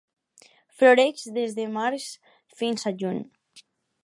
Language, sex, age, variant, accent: Catalan, female, under 19, Alacantí, valencià